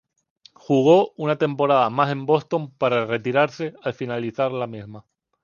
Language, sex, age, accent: Spanish, male, 19-29, España: Islas Canarias